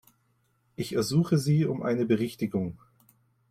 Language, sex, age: German, male, 19-29